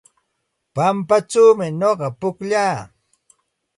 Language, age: Santa Ana de Tusi Pasco Quechua, 40-49